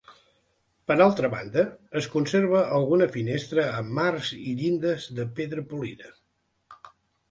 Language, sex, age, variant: Catalan, male, 60-69, Central